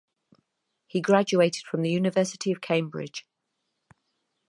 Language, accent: English, England English